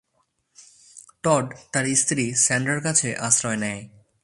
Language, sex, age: Bengali, male, 19-29